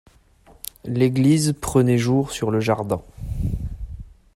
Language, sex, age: French, male, 19-29